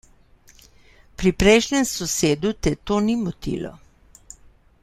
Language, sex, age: Slovenian, female, 60-69